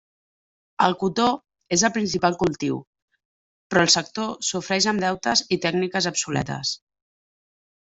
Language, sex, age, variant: Catalan, female, 30-39, Central